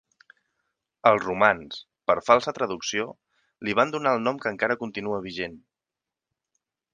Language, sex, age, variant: Catalan, male, 30-39, Central